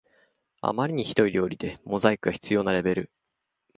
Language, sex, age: Japanese, male, 30-39